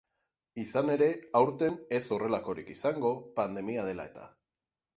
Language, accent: Basque, Erdialdekoa edo Nafarra (Gipuzkoa, Nafarroa)